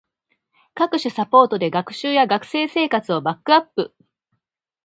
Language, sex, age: Japanese, female, 40-49